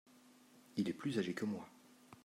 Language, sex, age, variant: French, male, 40-49, Français de métropole